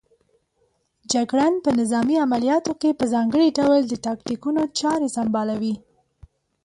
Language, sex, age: Pashto, female, 19-29